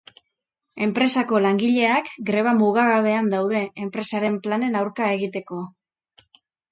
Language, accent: Basque, Erdialdekoa edo Nafarra (Gipuzkoa, Nafarroa)